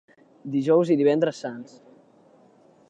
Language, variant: Catalan, Central